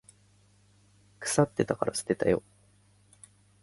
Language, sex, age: Japanese, male, 19-29